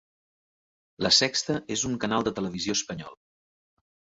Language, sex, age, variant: Catalan, male, 50-59, Central